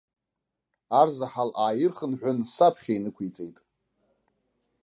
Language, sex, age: Abkhazian, male, 19-29